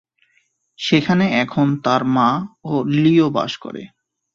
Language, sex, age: Bengali, male, 30-39